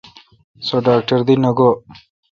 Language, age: Kalkoti, 19-29